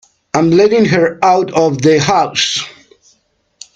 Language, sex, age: English, male, 70-79